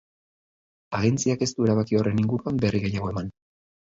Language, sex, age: Basque, male, 40-49